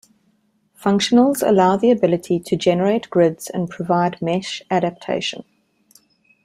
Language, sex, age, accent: English, female, 30-39, Southern African (South Africa, Zimbabwe, Namibia)